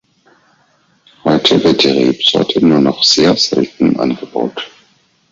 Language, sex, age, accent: German, male, 50-59, Deutschland Deutsch